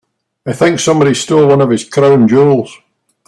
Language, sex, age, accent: English, male, 50-59, Scottish English